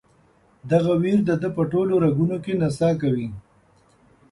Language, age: Pashto, 50-59